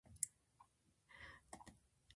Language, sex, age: Japanese, female, 50-59